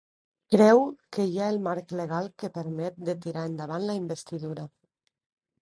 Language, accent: Catalan, valencià